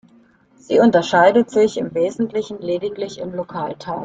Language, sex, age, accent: German, female, 50-59, Deutschland Deutsch